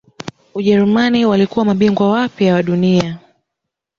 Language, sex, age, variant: Swahili, female, 19-29, Kiswahili Sanifu (EA)